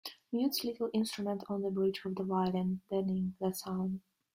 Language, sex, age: English, female, 19-29